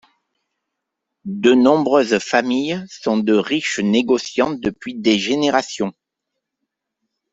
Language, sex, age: French, male, 50-59